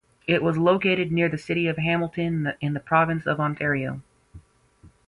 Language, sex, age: English, female, 19-29